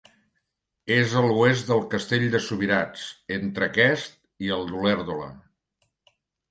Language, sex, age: Catalan, male, 60-69